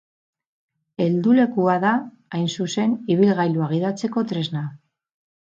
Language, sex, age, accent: Basque, female, 50-59, Mendebalekoa (Araba, Bizkaia, Gipuzkoako mendebaleko herri batzuk)